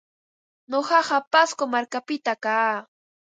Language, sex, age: Ambo-Pasco Quechua, female, 30-39